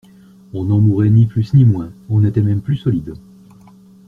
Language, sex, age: French, male, 60-69